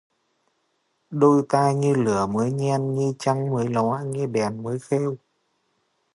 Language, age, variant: Vietnamese, 19-29, Hà Nội